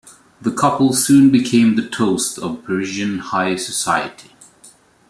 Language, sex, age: English, male, 40-49